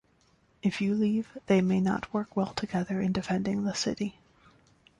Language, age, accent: English, 30-39, United States English